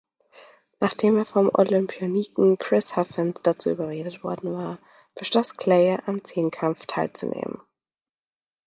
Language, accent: German, Deutschland Deutsch